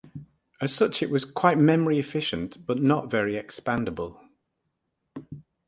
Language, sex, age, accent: English, male, 60-69, England English